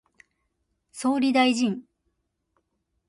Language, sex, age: Japanese, female, 30-39